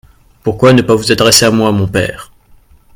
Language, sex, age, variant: French, male, 19-29, Français de métropole